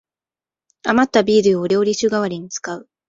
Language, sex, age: Japanese, female, 19-29